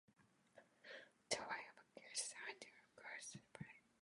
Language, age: English, 19-29